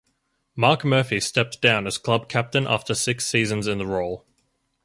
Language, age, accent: English, 19-29, Australian English